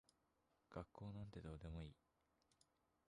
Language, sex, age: Japanese, male, 19-29